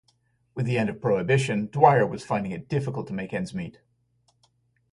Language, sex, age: English, male, 50-59